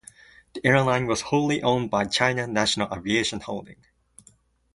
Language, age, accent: English, 19-29, United States English